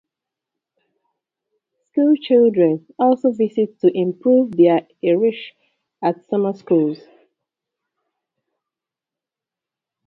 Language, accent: English, United States English